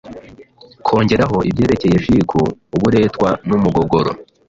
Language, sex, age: Kinyarwanda, male, 19-29